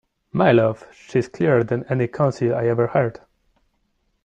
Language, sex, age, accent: English, male, 19-29, England English